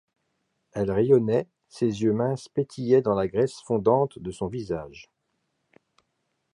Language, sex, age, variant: French, male, 50-59, Français de métropole